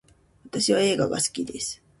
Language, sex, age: Japanese, female, 30-39